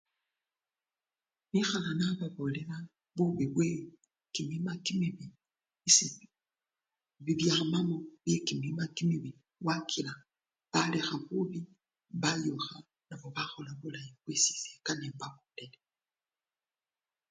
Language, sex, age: Luyia, female, 50-59